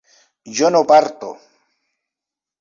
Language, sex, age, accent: Spanish, male, 50-59, Chileno: Chile, Cuyo